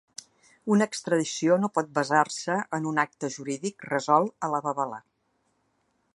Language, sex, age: Catalan, female, 60-69